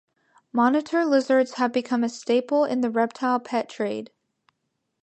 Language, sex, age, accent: English, female, under 19, United States English